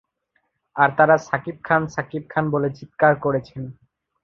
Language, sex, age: Bengali, male, 19-29